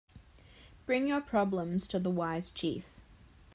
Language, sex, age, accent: English, female, 19-29, Australian English